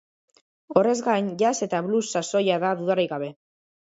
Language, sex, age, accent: Basque, male, under 19, Mendebalekoa (Araba, Bizkaia, Gipuzkoako mendebaleko herri batzuk)